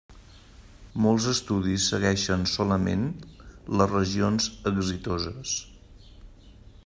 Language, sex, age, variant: Catalan, male, 50-59, Central